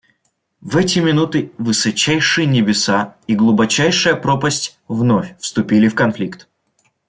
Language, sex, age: Russian, male, 19-29